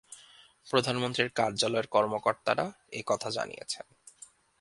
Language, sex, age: Bengali, male, 19-29